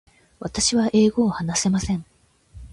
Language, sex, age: Japanese, female, 19-29